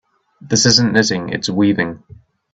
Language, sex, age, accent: English, male, 19-29, New Zealand English